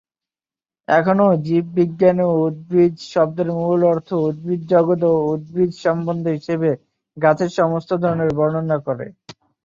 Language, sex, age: Bengali, male, 19-29